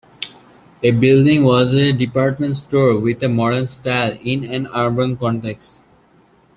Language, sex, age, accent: English, male, under 19, United States English